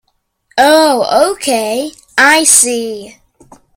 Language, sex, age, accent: English, male, under 19, England English